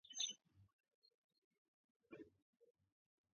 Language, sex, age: Georgian, male, under 19